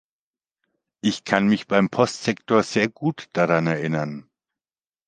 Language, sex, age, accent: German, male, 50-59, Deutschland Deutsch